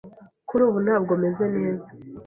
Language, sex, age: Kinyarwanda, female, 19-29